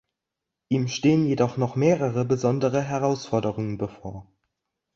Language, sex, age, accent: German, male, under 19, Deutschland Deutsch